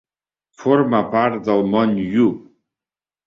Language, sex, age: Catalan, male, 70-79